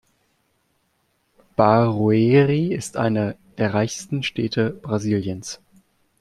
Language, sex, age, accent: German, male, 19-29, Deutschland Deutsch